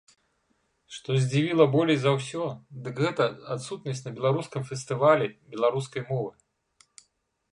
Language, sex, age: Belarusian, male, 50-59